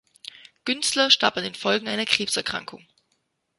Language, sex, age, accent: German, female, 30-39, Deutschland Deutsch